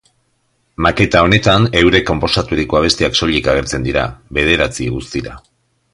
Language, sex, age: Basque, male, 50-59